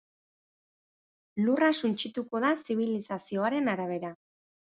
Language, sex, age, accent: Basque, female, 30-39, Batua